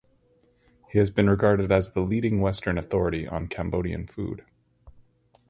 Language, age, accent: English, 30-39, Canadian English